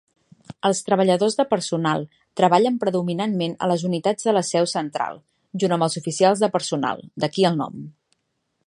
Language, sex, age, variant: Catalan, female, 19-29, Central